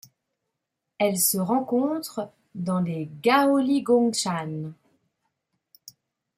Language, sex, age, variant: French, female, 30-39, Français de métropole